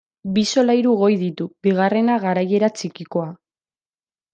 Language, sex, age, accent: Basque, female, 19-29, Mendebalekoa (Araba, Bizkaia, Gipuzkoako mendebaleko herri batzuk)